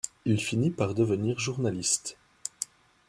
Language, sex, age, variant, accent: French, male, 19-29, Français d'Europe, Français de Belgique